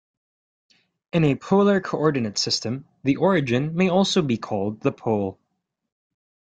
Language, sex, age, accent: English, male, 19-29, Filipino